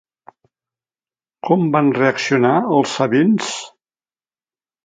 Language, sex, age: Catalan, male, 60-69